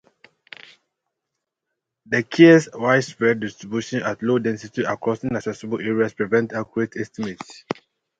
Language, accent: English, England English